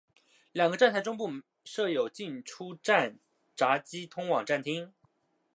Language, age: Chinese, 19-29